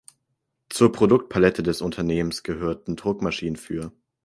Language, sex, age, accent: German, male, under 19, Deutschland Deutsch